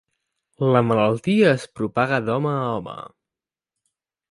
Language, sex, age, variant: Catalan, male, under 19, Central